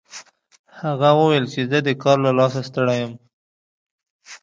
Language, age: Pashto, 30-39